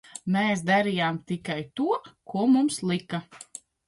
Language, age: Latvian, 30-39